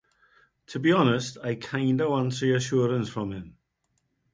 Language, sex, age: English, male, 50-59